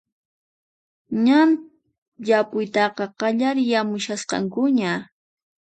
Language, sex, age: Puno Quechua, female, 19-29